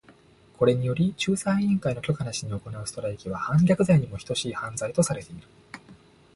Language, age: Japanese, 19-29